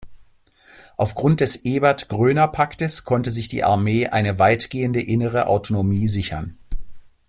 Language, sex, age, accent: German, male, 40-49, Deutschland Deutsch